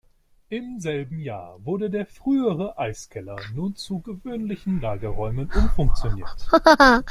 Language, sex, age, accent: German, male, 19-29, Deutschland Deutsch